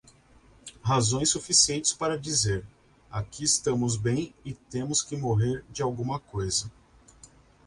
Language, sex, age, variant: Portuguese, male, 40-49, Portuguese (Brasil)